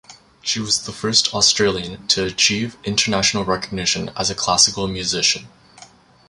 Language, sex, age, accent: English, male, 19-29, Canadian English